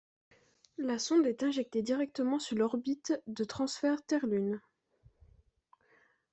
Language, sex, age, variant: French, female, 19-29, Français de métropole